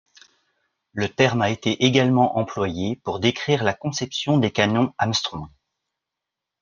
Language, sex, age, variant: French, male, 40-49, Français de métropole